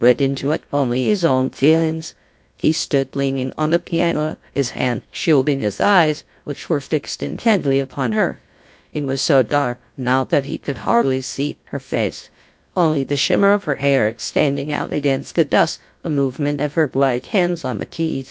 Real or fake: fake